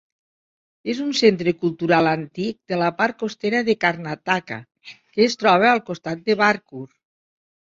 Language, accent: Catalan, Lleida